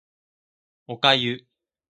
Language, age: Japanese, 19-29